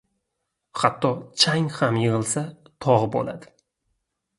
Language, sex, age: Uzbek, male, 19-29